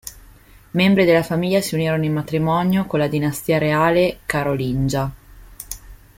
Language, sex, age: Italian, female, 19-29